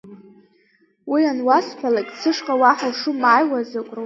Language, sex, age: Abkhazian, female, under 19